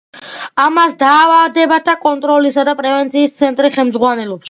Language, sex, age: Georgian, male, under 19